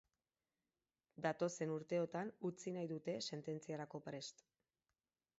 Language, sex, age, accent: Basque, female, 40-49, Erdialdekoa edo Nafarra (Gipuzkoa, Nafarroa)